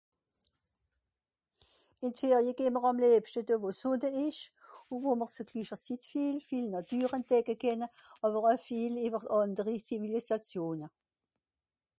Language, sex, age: Swiss German, female, 60-69